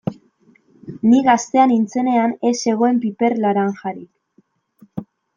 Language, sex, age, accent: Basque, female, 19-29, Mendebalekoa (Araba, Bizkaia, Gipuzkoako mendebaleko herri batzuk)